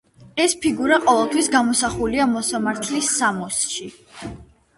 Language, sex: Georgian, female